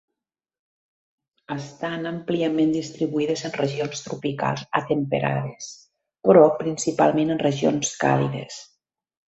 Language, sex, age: Catalan, female, 50-59